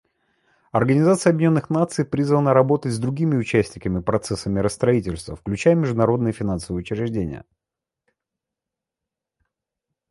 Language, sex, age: Russian, male, 30-39